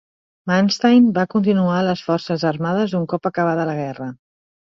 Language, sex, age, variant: Catalan, female, 40-49, Central